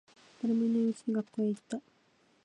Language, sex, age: Japanese, female, 19-29